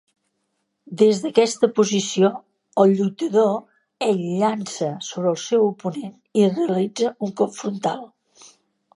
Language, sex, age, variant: Catalan, female, 60-69, Central